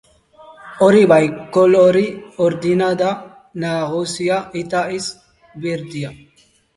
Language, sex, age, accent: Basque, male, 19-29, Mendebalekoa (Araba, Bizkaia, Gipuzkoako mendebaleko herri batzuk)